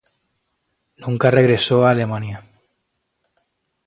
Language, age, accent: Spanish, 19-29, España: Islas Canarias